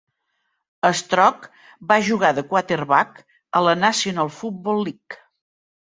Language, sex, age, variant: Catalan, female, 60-69, Central